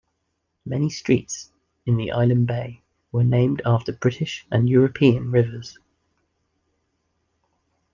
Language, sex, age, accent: English, male, 30-39, England English